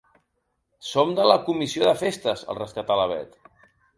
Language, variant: Catalan, Central